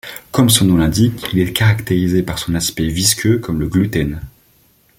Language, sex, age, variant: French, male, 19-29, Français de métropole